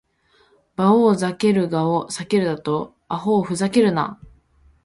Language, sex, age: Japanese, female, 19-29